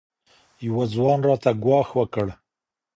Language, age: Pashto, 50-59